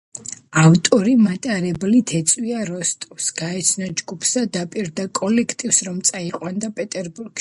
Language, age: Georgian, under 19